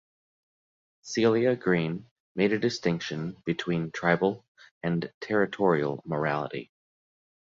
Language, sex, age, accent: English, male, 30-39, United States English